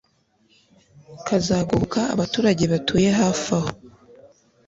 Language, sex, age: Kinyarwanda, female, under 19